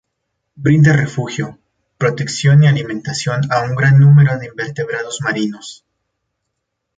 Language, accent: Spanish, México